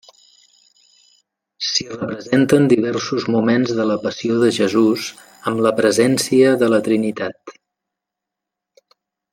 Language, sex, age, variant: Catalan, male, 50-59, Central